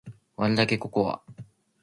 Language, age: Japanese, under 19